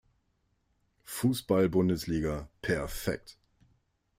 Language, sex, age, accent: German, male, 40-49, Deutschland Deutsch